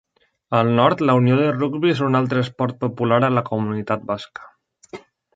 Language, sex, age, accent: Catalan, male, 19-29, valencià